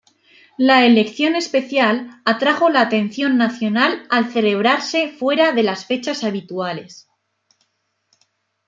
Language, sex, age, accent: Spanish, female, 19-29, España: Norte peninsular (Asturias, Castilla y León, Cantabria, País Vasco, Navarra, Aragón, La Rioja, Guadalajara, Cuenca)